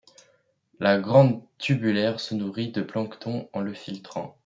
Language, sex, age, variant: French, male, under 19, Français de métropole